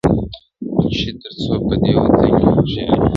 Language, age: Pashto, 19-29